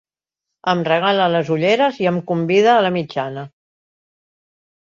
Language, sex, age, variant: Catalan, female, 70-79, Central